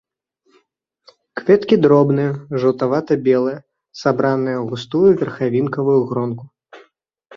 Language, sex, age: Belarusian, male, 19-29